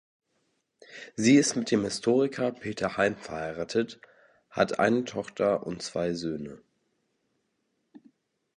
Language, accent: German, Deutschland Deutsch